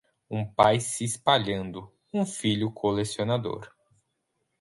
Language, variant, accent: Portuguese, Portuguese (Brasil), Paulista